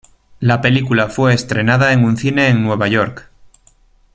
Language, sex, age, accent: Spanish, male, 30-39, España: Norte peninsular (Asturias, Castilla y León, Cantabria, País Vasco, Navarra, Aragón, La Rioja, Guadalajara, Cuenca)